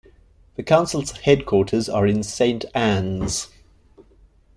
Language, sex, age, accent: English, male, 40-49, Southern African (South Africa, Zimbabwe, Namibia)